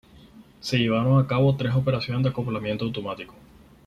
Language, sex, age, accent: Spanish, male, 19-29, Caribe: Cuba, Venezuela, Puerto Rico, República Dominicana, Panamá, Colombia caribeña, México caribeño, Costa del golfo de México